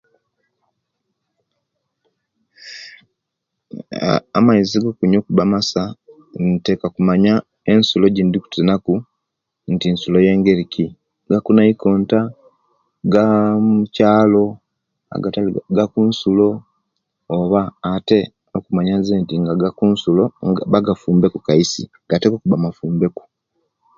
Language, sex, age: Kenyi, male, 40-49